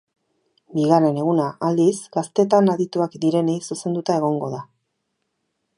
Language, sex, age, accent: Basque, female, 40-49, Erdialdekoa edo Nafarra (Gipuzkoa, Nafarroa)